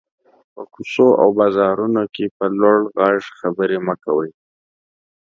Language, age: Pashto, 19-29